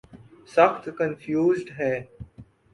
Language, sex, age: Urdu, male, 19-29